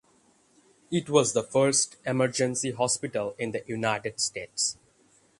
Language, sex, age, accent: English, male, under 19, India and South Asia (India, Pakistan, Sri Lanka)